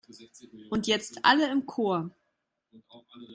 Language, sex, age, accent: German, female, 30-39, Deutschland Deutsch